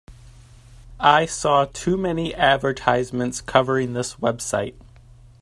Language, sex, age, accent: English, male, 30-39, United States English